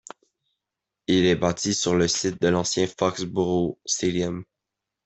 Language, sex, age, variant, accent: French, male, under 19, Français d'Amérique du Nord, Français du Canada